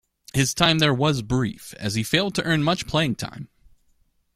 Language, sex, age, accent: English, male, 30-39, United States English